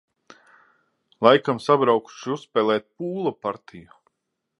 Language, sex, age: Latvian, male, 30-39